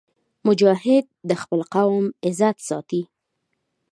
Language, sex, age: Pashto, female, 19-29